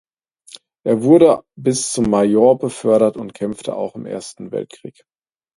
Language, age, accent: German, 30-39, Deutschland Deutsch